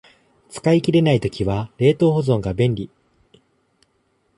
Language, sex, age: Japanese, male, 19-29